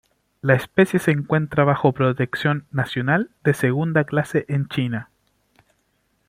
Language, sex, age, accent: Spanish, male, 19-29, Chileno: Chile, Cuyo